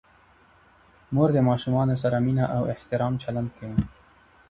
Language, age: Pashto, 19-29